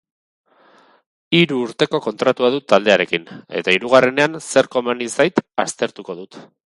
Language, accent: Basque, Erdialdekoa edo Nafarra (Gipuzkoa, Nafarroa)